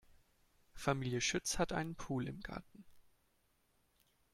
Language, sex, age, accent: German, male, 19-29, Deutschland Deutsch